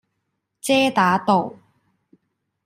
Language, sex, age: Cantonese, female, 19-29